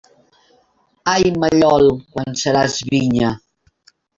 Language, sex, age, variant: Catalan, female, 60-69, Central